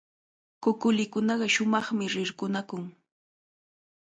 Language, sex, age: Cajatambo North Lima Quechua, female, 19-29